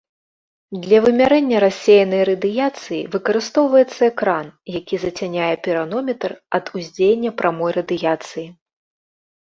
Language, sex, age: Belarusian, female, 40-49